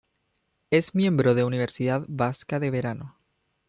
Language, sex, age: Spanish, male, under 19